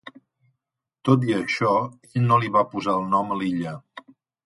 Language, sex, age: Catalan, male, 50-59